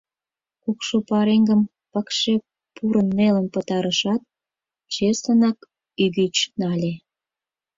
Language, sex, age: Mari, female, 40-49